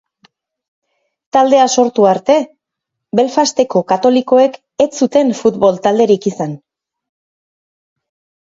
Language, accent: Basque, Erdialdekoa edo Nafarra (Gipuzkoa, Nafarroa)